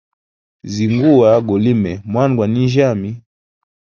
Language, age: Hemba, 19-29